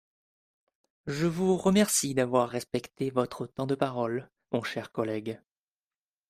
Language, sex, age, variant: French, male, 19-29, Français de métropole